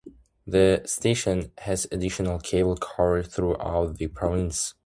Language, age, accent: English, 19-29, United States English